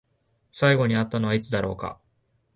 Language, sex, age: Japanese, male, 19-29